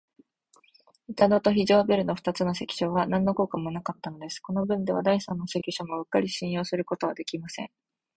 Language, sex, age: Japanese, female, 19-29